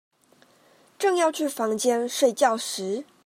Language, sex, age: Chinese, female, 19-29